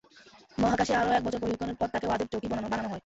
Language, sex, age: Bengali, male, 19-29